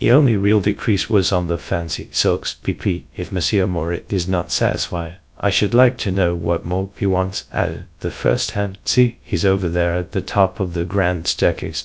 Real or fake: fake